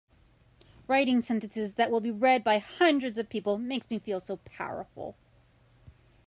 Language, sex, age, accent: English, female, 30-39, United States English